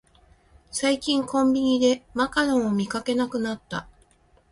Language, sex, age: Japanese, female, 40-49